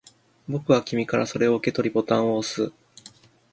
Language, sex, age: Japanese, male, 19-29